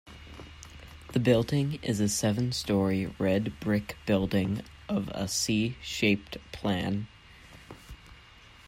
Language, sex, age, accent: English, male, under 19, United States English